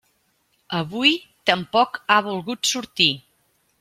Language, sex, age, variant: Catalan, female, 40-49, Central